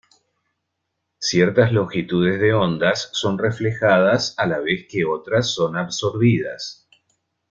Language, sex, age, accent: Spanish, male, 50-59, Rioplatense: Argentina, Uruguay, este de Bolivia, Paraguay